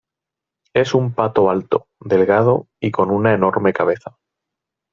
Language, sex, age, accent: Spanish, male, 30-39, España: Centro-Sur peninsular (Madrid, Toledo, Castilla-La Mancha)